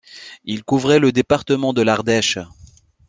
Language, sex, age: French, male, 30-39